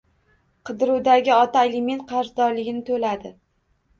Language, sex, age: Uzbek, female, 19-29